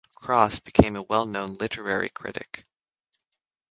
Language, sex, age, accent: English, male, under 19, United States English; Canadian English